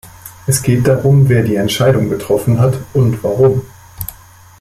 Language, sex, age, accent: German, male, 50-59, Deutschland Deutsch